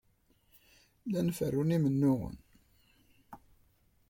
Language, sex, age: Kabyle, male, 19-29